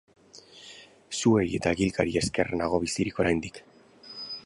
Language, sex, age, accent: Basque, male, 40-49, Mendebalekoa (Araba, Bizkaia, Gipuzkoako mendebaleko herri batzuk)